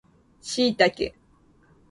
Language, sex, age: Japanese, female, 19-29